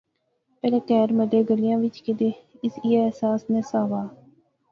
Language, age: Pahari-Potwari, 19-29